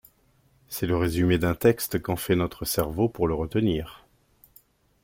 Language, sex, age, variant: French, male, 40-49, Français de métropole